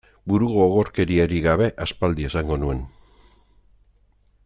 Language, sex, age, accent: Basque, male, 50-59, Erdialdekoa edo Nafarra (Gipuzkoa, Nafarroa)